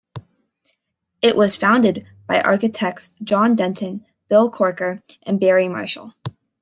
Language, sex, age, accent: English, female, under 19, United States English